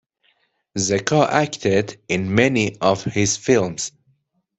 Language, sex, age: English, male, 30-39